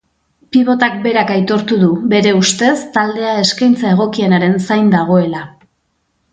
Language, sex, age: Basque, female, 40-49